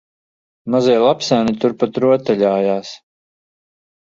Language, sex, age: Latvian, male, 40-49